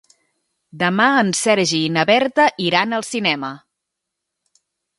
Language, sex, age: Catalan, female, 30-39